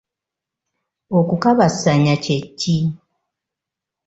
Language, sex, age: Ganda, female, 60-69